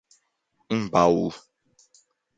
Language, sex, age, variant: Portuguese, male, 19-29, Portuguese (Brasil)